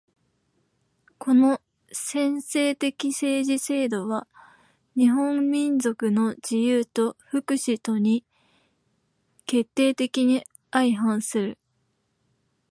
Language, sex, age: Japanese, female, 19-29